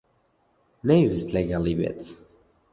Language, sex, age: Central Kurdish, male, 19-29